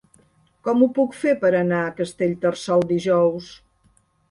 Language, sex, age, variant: Catalan, female, 60-69, Central